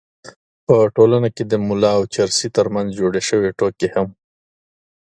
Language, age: Pashto, 30-39